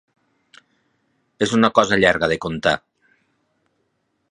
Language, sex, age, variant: Catalan, male, 50-59, Septentrional